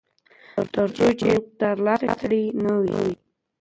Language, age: Pashto, 19-29